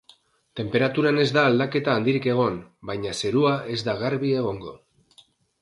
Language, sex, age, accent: Basque, male, 30-39, Mendebalekoa (Araba, Bizkaia, Gipuzkoako mendebaleko herri batzuk)